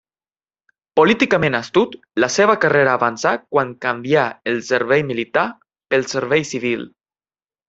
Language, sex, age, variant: Catalan, male, 19-29, Central